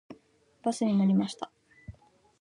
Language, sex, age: Japanese, female, 19-29